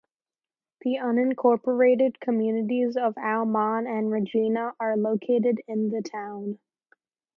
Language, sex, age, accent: English, female, under 19, United States English